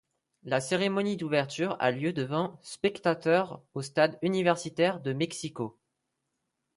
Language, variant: French, Français de métropole